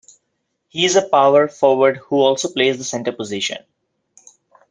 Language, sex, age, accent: English, male, 19-29, India and South Asia (India, Pakistan, Sri Lanka)